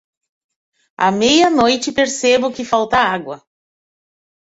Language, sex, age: Portuguese, female, 50-59